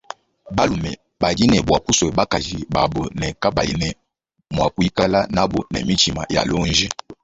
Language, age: Luba-Lulua, 19-29